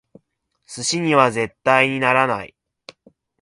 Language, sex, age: Japanese, male, 19-29